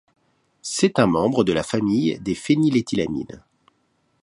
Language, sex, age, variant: French, male, 40-49, Français de métropole